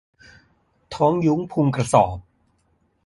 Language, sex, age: Thai, male, 40-49